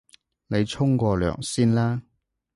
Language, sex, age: Cantonese, male, 30-39